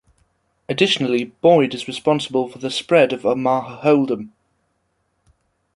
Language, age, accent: English, under 19, England English